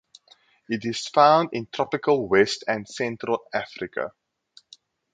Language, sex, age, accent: English, male, 19-29, Southern African (South Africa, Zimbabwe, Namibia)